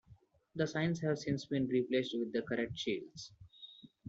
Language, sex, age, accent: English, male, 19-29, India and South Asia (India, Pakistan, Sri Lanka)